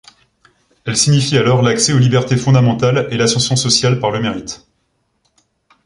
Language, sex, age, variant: French, male, 19-29, Français de métropole